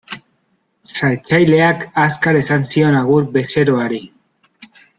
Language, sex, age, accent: Basque, male, 30-39, Mendebalekoa (Araba, Bizkaia, Gipuzkoako mendebaleko herri batzuk)